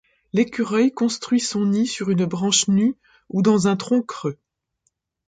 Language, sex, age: French, female, 50-59